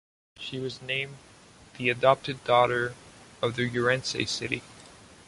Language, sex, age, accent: English, male, 19-29, Canadian English